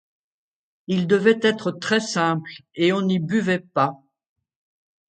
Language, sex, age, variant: French, female, 60-69, Français de métropole